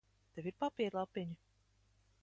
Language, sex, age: Latvian, female, 30-39